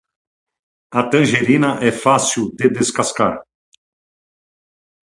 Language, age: Portuguese, 60-69